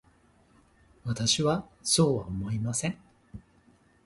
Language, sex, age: Japanese, male, 50-59